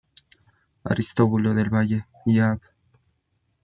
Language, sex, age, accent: Spanish, male, 19-29, Andino-Pacífico: Colombia, Perú, Ecuador, oeste de Bolivia y Venezuela andina